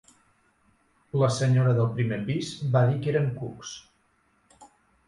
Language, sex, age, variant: Catalan, male, 40-49, Central